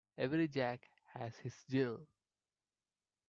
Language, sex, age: English, male, 19-29